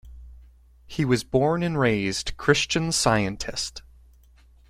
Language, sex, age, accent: English, male, 19-29, United States English